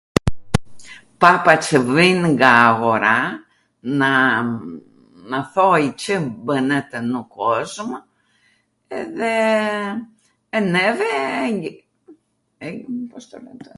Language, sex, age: Arvanitika Albanian, female, 80-89